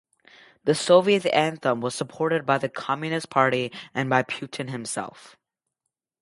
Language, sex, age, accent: English, male, under 19, United States English